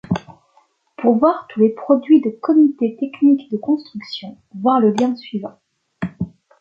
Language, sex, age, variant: French, female, 19-29, Français de métropole